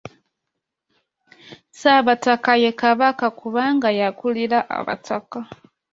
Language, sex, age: Ganda, female, 19-29